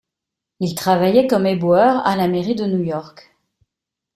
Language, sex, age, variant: French, female, 50-59, Français de métropole